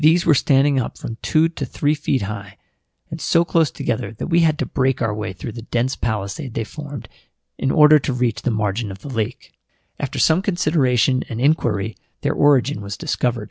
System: none